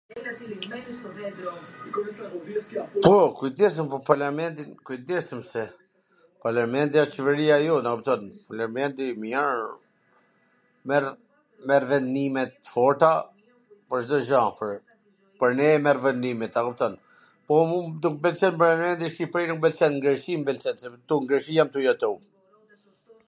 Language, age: Gheg Albanian, 40-49